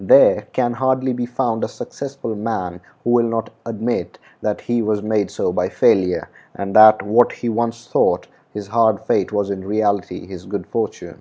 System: none